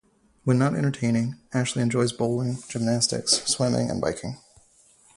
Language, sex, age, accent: English, male, 30-39, United States English